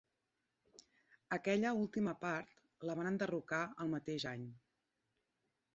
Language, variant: Catalan, Central